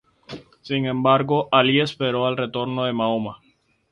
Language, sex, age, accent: Spanish, male, 19-29, Caribe: Cuba, Venezuela, Puerto Rico, República Dominicana, Panamá, Colombia caribeña, México caribeño, Costa del golfo de México